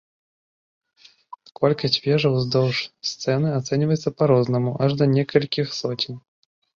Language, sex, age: Belarusian, male, 19-29